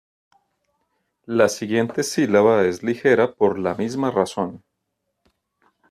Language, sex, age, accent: Spanish, male, 40-49, Andino-Pacífico: Colombia, Perú, Ecuador, oeste de Bolivia y Venezuela andina